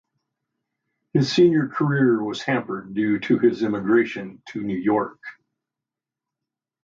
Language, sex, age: English, male, 60-69